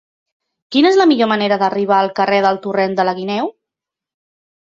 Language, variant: Catalan, Central